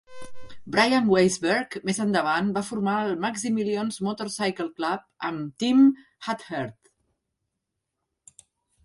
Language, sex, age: Catalan, female, 50-59